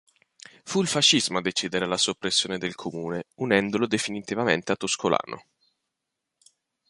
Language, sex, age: Italian, male, 19-29